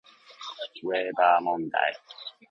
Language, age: Japanese, 19-29